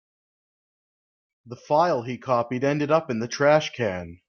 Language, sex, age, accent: English, male, 40-49, Canadian English